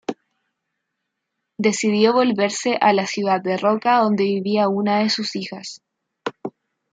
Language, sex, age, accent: Spanish, female, 19-29, Chileno: Chile, Cuyo